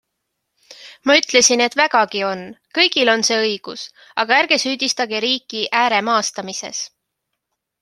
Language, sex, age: Estonian, female, 19-29